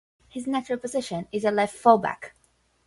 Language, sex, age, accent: English, female, 19-29, United States English; England English